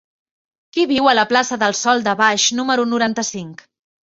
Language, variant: Catalan, Central